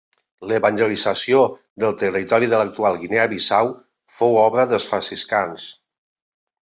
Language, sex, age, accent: Catalan, male, 50-59, valencià